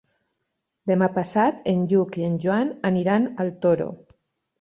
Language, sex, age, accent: Catalan, female, 50-59, valencià